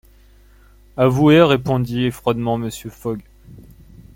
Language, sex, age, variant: French, male, 19-29, Français de métropole